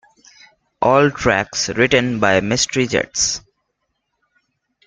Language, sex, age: English, male, 19-29